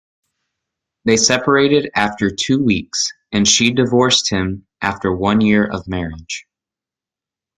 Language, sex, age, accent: English, male, 19-29, United States English